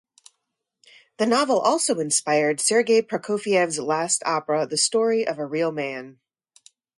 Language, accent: English, United States English